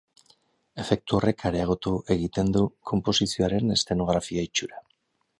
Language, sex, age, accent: Basque, male, 50-59, Erdialdekoa edo Nafarra (Gipuzkoa, Nafarroa)